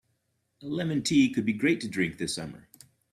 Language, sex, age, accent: English, male, 40-49, United States English